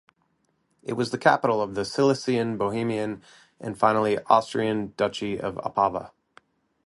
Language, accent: English, United States English